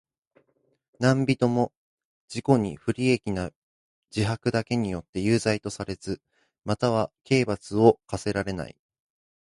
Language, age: Japanese, 19-29